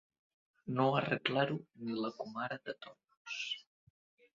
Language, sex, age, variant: Catalan, male, under 19, Central